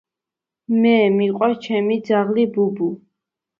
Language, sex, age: Georgian, female, under 19